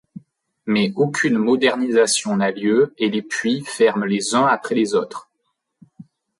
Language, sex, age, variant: French, male, 30-39, Français de métropole